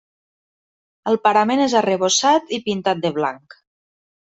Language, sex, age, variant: Catalan, female, 30-39, Septentrional